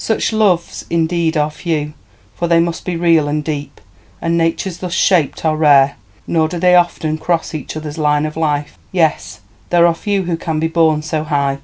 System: none